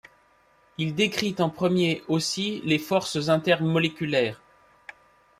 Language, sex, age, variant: French, male, 40-49, Français de métropole